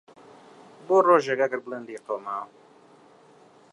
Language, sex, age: Central Kurdish, male, 19-29